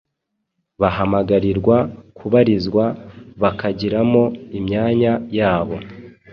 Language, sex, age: Kinyarwanda, male, 30-39